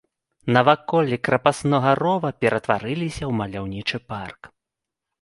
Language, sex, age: Belarusian, male, 30-39